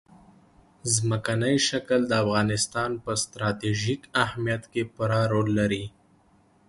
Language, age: Pashto, 19-29